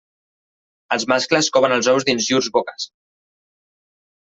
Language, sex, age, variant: Catalan, male, 19-29, Central